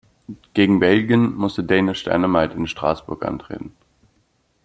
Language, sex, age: German, male, 19-29